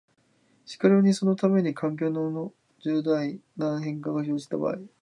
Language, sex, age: Japanese, male, 19-29